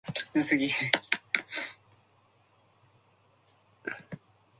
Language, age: English, 19-29